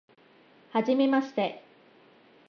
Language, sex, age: Japanese, female, 30-39